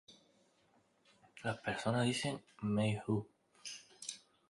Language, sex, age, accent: Spanish, male, 19-29, España: Islas Canarias